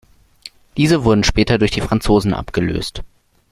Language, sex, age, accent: German, male, under 19, Deutschland Deutsch